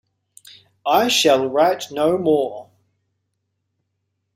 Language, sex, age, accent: English, male, 30-39, New Zealand English